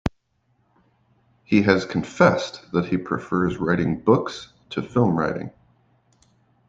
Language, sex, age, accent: English, male, 30-39, United States English